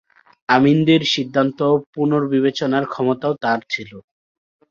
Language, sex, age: Bengali, male, 19-29